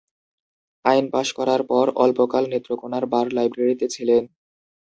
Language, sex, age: Bengali, male, 19-29